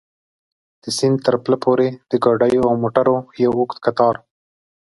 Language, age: Pashto, 30-39